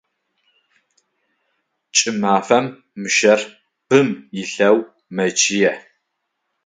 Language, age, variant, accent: Adyghe, 40-49, Адыгабзэ (Кирил, пстэумэ зэдыряе), Бжъэдыгъу (Bjeduğ)